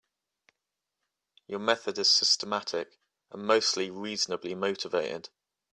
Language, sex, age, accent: English, male, 19-29, England English